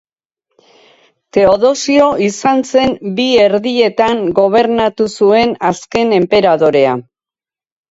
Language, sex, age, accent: Basque, female, 70-79, Erdialdekoa edo Nafarra (Gipuzkoa, Nafarroa)